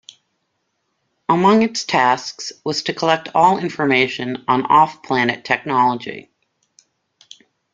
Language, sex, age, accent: English, female, 50-59, United States English